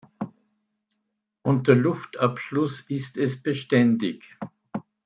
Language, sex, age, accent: German, male, 70-79, Österreichisches Deutsch